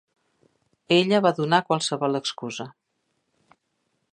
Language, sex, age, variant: Catalan, female, 60-69, Central